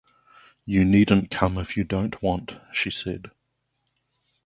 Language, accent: English, New Zealand English